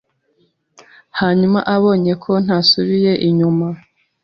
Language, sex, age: Kinyarwanda, female, 30-39